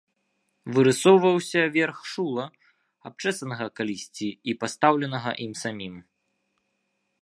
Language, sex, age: Belarusian, male, 19-29